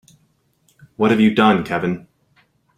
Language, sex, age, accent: English, male, 19-29, United States English